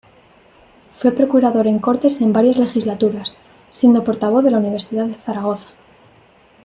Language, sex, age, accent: Spanish, female, 19-29, España: Centro-Sur peninsular (Madrid, Toledo, Castilla-La Mancha)